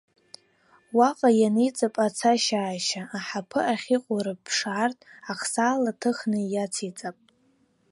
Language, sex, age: Abkhazian, female, 19-29